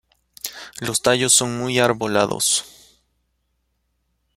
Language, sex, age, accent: Spanish, male, 19-29, Andino-Pacífico: Colombia, Perú, Ecuador, oeste de Bolivia y Venezuela andina